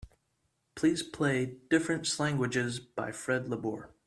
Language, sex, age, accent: English, male, 19-29, United States English